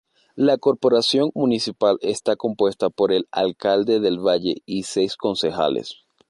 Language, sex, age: Spanish, male, 19-29